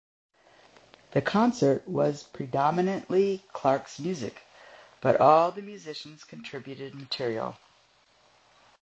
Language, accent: English, United States English